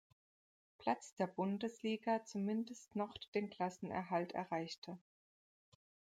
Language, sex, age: German, female, 30-39